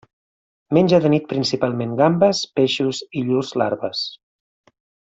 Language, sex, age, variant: Catalan, male, 40-49, Central